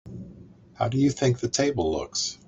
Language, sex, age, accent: English, male, 70-79, United States English